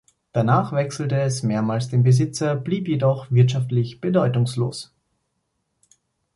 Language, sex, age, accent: German, male, 19-29, Österreichisches Deutsch